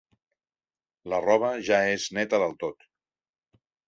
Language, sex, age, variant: Catalan, male, 40-49, Central